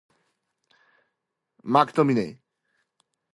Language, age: English, 19-29